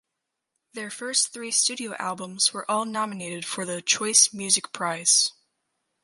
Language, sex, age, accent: English, female, under 19, United States English